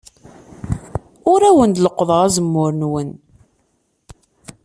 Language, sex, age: Kabyle, female, 30-39